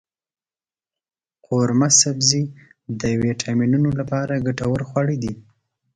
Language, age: Pashto, 30-39